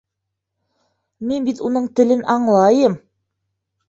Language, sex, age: Bashkir, female, 30-39